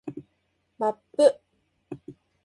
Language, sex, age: Japanese, female, under 19